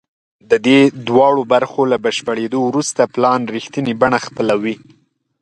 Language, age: Pashto, 19-29